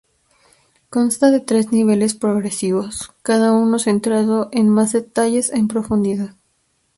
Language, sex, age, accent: Spanish, female, 19-29, México